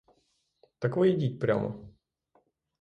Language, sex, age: Ukrainian, male, 30-39